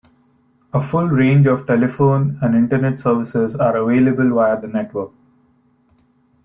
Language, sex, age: English, male, 19-29